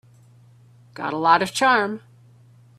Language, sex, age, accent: English, female, 50-59, Canadian English